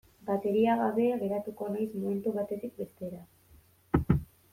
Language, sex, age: Basque, female, 19-29